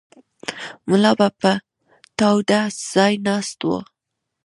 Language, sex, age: Pashto, female, 19-29